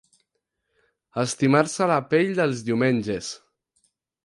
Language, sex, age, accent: Catalan, male, 19-29, aprenent (recent, des del castellà)